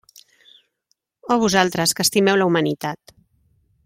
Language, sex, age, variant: Catalan, female, 30-39, Central